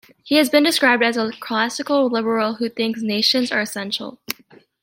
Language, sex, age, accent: English, female, under 19, United States English